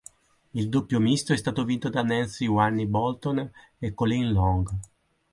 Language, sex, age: Italian, male, 50-59